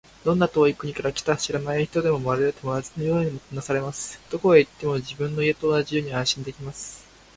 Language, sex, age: Japanese, male, 19-29